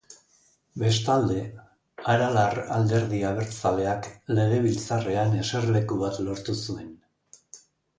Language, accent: Basque, Erdialdekoa edo Nafarra (Gipuzkoa, Nafarroa)